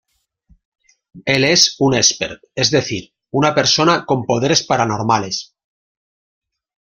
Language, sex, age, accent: Spanish, male, 50-59, España: Norte peninsular (Asturias, Castilla y León, Cantabria, País Vasco, Navarra, Aragón, La Rioja, Guadalajara, Cuenca)